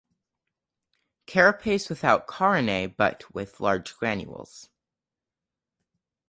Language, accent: English, United States English